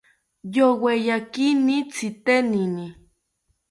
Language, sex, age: South Ucayali Ashéninka, female, under 19